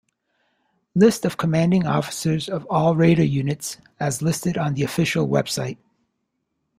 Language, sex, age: English, male, 40-49